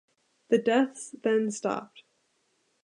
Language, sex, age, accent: English, female, 19-29, United States English